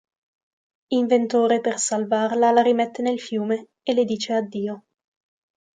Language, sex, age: Italian, female, 19-29